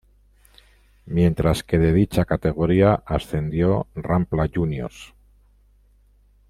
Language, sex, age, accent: Spanish, male, 50-59, España: Norte peninsular (Asturias, Castilla y León, Cantabria, País Vasco, Navarra, Aragón, La Rioja, Guadalajara, Cuenca)